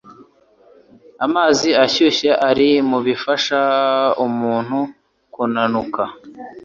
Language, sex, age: Kinyarwanda, male, 19-29